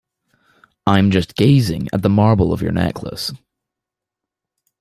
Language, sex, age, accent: English, male, under 19, Scottish English